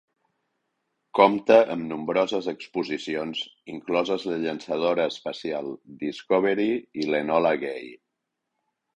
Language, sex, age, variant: Catalan, male, 50-59, Central